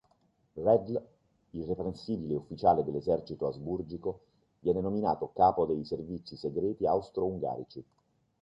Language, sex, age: Italian, male, 50-59